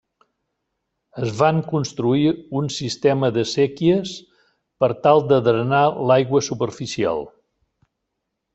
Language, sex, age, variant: Catalan, male, 60-69, Central